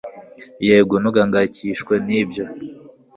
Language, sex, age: Kinyarwanda, male, 19-29